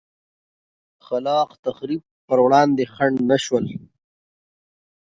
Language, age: Pashto, 30-39